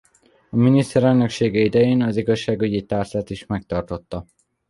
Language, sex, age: Hungarian, male, under 19